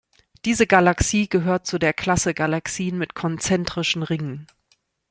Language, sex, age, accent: German, female, 40-49, Deutschland Deutsch